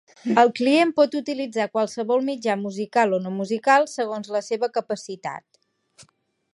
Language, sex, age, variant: Catalan, female, 19-29, Central